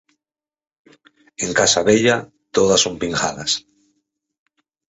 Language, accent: Galician, Central (gheada)